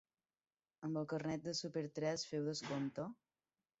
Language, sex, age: Catalan, female, 30-39